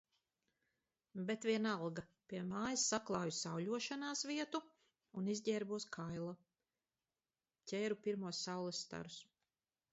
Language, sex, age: Latvian, female, 40-49